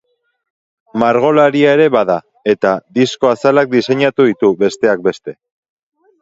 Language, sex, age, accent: Basque, male, 30-39, Erdialdekoa edo Nafarra (Gipuzkoa, Nafarroa)